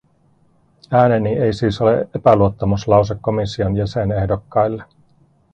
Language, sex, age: Finnish, male, 40-49